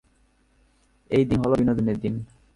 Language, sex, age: Bengali, male, under 19